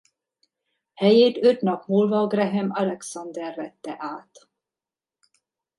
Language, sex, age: Hungarian, female, 50-59